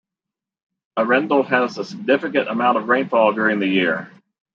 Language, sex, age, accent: English, male, 50-59, United States English